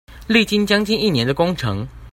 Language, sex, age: Chinese, male, 19-29